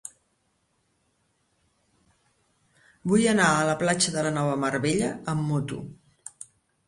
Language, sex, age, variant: Catalan, female, 60-69, Central